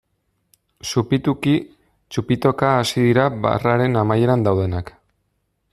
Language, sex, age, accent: Basque, male, 30-39, Erdialdekoa edo Nafarra (Gipuzkoa, Nafarroa)